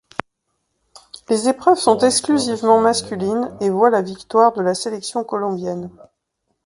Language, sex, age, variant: French, female, 30-39, Français de métropole